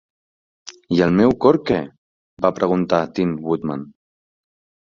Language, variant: Catalan, Central